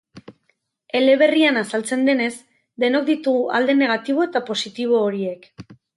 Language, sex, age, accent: Basque, female, 30-39, Erdialdekoa edo Nafarra (Gipuzkoa, Nafarroa)